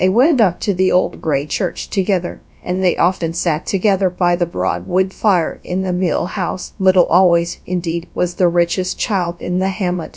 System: TTS, GradTTS